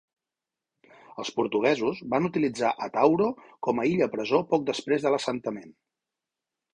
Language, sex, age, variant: Catalan, male, 40-49, Central